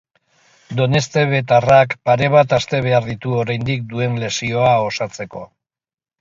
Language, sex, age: Basque, male, 60-69